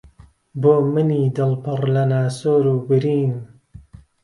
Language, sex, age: Central Kurdish, male, 40-49